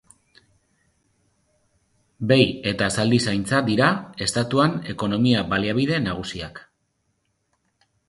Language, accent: Basque, Mendebalekoa (Araba, Bizkaia, Gipuzkoako mendebaleko herri batzuk)